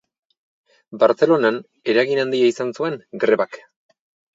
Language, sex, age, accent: Basque, male, 30-39, Erdialdekoa edo Nafarra (Gipuzkoa, Nafarroa)